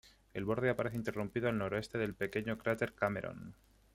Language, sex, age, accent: Spanish, male, 30-39, España: Centro-Sur peninsular (Madrid, Toledo, Castilla-La Mancha)